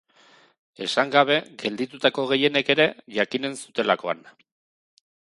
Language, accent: Basque, Erdialdekoa edo Nafarra (Gipuzkoa, Nafarroa)